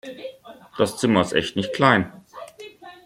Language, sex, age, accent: German, male, 40-49, Deutschland Deutsch